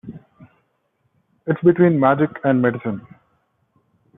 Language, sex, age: English, male, 30-39